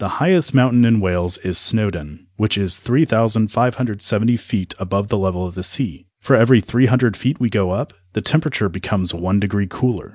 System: none